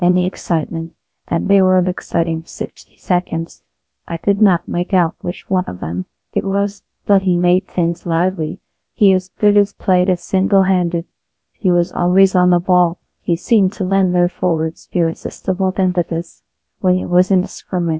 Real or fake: fake